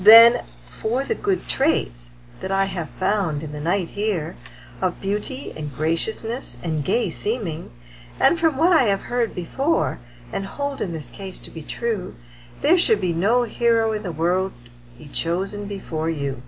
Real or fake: real